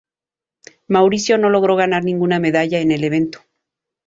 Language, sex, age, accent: Spanish, female, 40-49, México